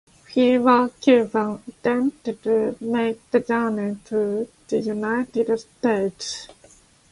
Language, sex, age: English, female, 30-39